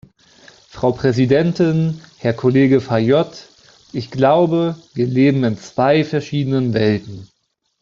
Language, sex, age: German, male, 19-29